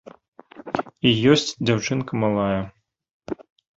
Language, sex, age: Belarusian, male, 30-39